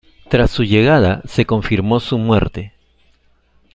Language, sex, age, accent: Spanish, male, 50-59, Andino-Pacífico: Colombia, Perú, Ecuador, oeste de Bolivia y Venezuela andina